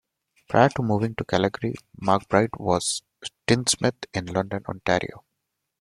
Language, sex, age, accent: English, male, 30-39, India and South Asia (India, Pakistan, Sri Lanka)